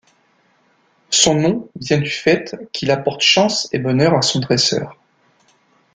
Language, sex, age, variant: French, male, 40-49, Français de métropole